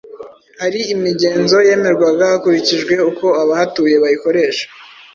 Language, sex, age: Kinyarwanda, male, 19-29